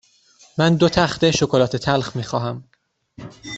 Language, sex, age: Persian, male, 19-29